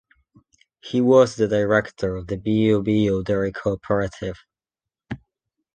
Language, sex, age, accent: English, male, 19-29, Welsh English